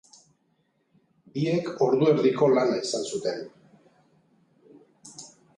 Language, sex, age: Basque, male, 50-59